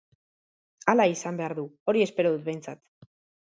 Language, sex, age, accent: Basque, male, under 19, Mendebalekoa (Araba, Bizkaia, Gipuzkoako mendebaleko herri batzuk)